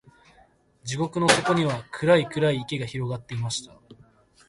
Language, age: Japanese, 19-29